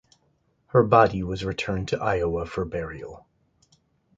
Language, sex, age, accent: English, male, 50-59, United States English